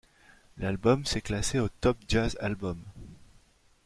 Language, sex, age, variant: French, male, 30-39, Français de métropole